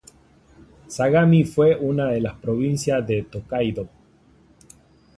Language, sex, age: Spanish, male, 19-29